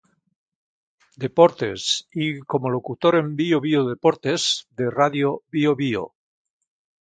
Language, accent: Spanish, España: Norte peninsular (Asturias, Castilla y León, Cantabria, País Vasco, Navarra, Aragón, La Rioja, Guadalajara, Cuenca)